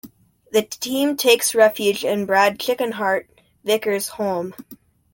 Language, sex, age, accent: English, male, under 19, United States English